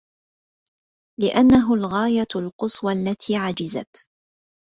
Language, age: Arabic, 30-39